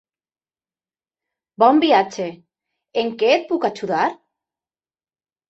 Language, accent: Catalan, valencià